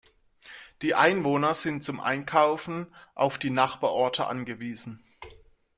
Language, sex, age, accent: German, male, 19-29, Deutschland Deutsch